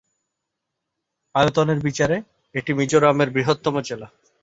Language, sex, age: Bengali, male, 30-39